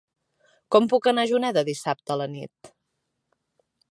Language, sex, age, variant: Catalan, female, 30-39, Central